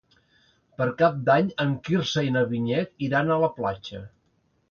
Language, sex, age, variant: Catalan, male, 50-59, Central